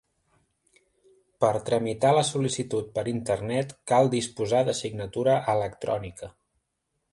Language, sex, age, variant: Catalan, male, 30-39, Central